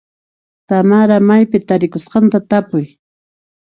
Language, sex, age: Puno Quechua, female, 60-69